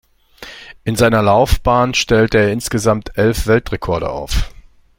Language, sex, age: German, male, 40-49